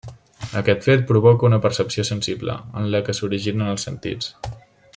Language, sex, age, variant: Catalan, male, 19-29, Central